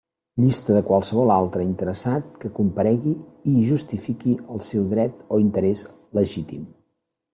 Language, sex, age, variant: Catalan, male, 50-59, Central